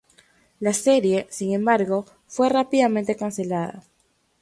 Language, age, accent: Spanish, 19-29, Andino-Pacífico: Colombia, Perú, Ecuador, oeste de Bolivia y Venezuela andina